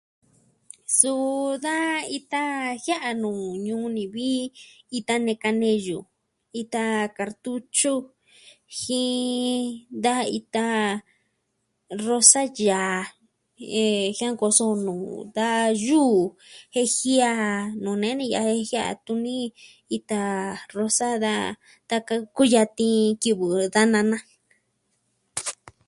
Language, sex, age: Southwestern Tlaxiaco Mixtec, female, 19-29